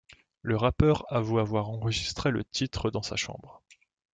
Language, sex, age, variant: French, male, 19-29, Français de métropole